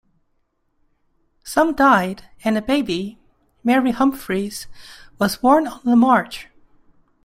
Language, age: English, 19-29